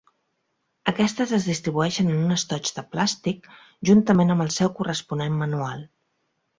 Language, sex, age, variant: Catalan, female, 40-49, Central